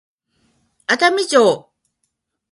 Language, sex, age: Japanese, female, 50-59